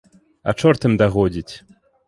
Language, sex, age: Belarusian, male, 19-29